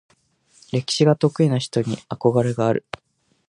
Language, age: Japanese, 19-29